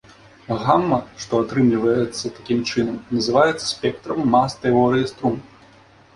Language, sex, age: Belarusian, male, 19-29